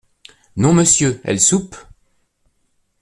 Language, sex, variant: French, male, Français de métropole